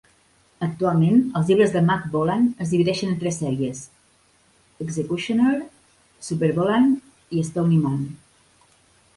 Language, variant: Catalan, Central